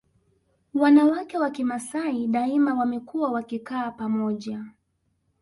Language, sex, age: Swahili, female, 19-29